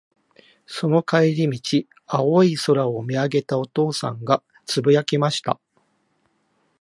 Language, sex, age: Japanese, male, 50-59